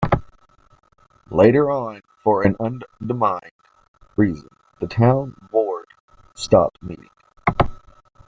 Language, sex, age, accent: English, male, 19-29, United States English